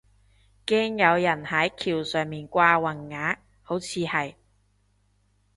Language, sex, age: Cantonese, female, 19-29